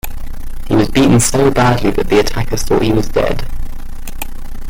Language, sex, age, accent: English, male, 19-29, England English